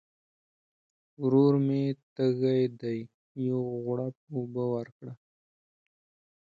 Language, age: Pashto, 19-29